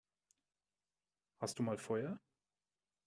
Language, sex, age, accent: German, male, 30-39, Deutschland Deutsch